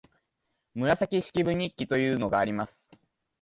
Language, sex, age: Japanese, male, 19-29